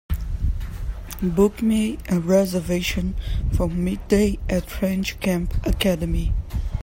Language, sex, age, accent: English, male, 19-29, United States English